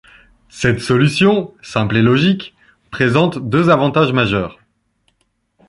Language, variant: French, Français de métropole